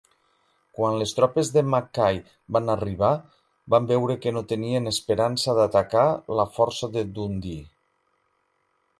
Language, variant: Catalan, Septentrional